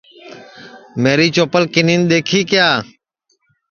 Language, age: Sansi, 19-29